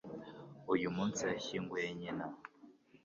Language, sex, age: Kinyarwanda, male, 19-29